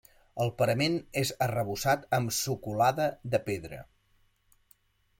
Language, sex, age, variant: Catalan, male, 40-49, Central